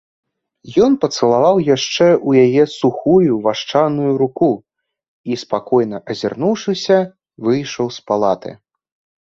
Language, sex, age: Belarusian, male, under 19